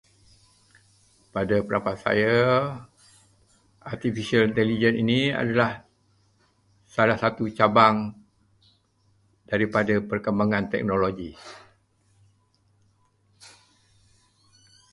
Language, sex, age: Malay, male, 70-79